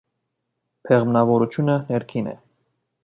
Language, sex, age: Armenian, male, 19-29